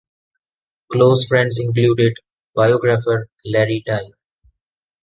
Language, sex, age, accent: English, male, 19-29, India and South Asia (India, Pakistan, Sri Lanka)